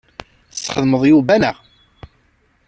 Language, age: Kabyle, 40-49